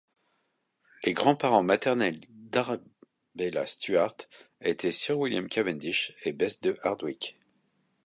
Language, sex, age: French, male, 40-49